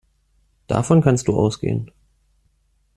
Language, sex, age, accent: German, male, 19-29, Deutschland Deutsch